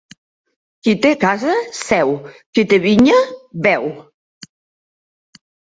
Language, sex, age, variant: Catalan, female, 70-79, Central